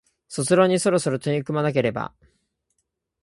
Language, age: Japanese, 19-29